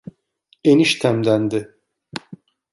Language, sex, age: Turkish, male, 50-59